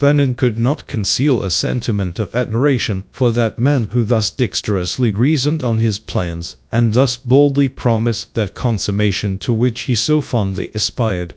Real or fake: fake